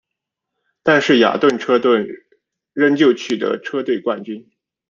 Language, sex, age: Chinese, male, 40-49